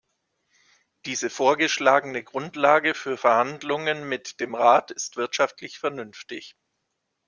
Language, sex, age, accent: German, male, 40-49, Deutschland Deutsch